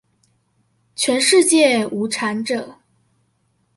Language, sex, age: Chinese, female, under 19